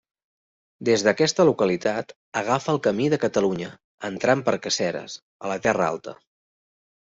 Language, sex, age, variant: Catalan, male, 30-39, Central